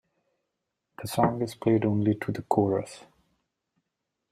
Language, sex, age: English, male, 40-49